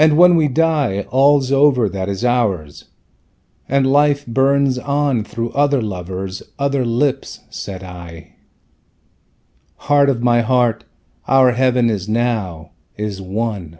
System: none